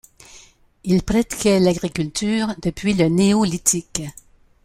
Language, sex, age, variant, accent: French, female, 70-79, Français d'Amérique du Nord, Français du Canada